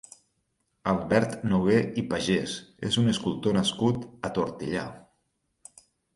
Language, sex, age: Catalan, male, 40-49